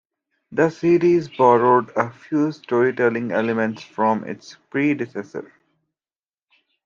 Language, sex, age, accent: English, male, 19-29, United States English